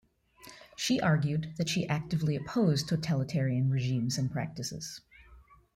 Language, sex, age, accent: English, female, 30-39, United States English